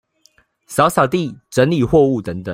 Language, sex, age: Chinese, male, 19-29